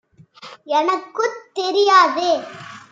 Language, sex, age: Tamil, male, 30-39